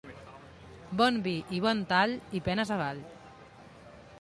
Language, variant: Catalan, Central